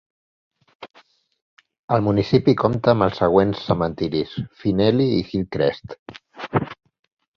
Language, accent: Catalan, Català central